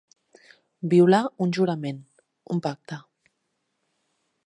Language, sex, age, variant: Catalan, female, 30-39, Nord-Occidental